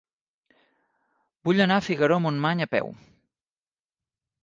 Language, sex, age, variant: Catalan, male, 40-49, Central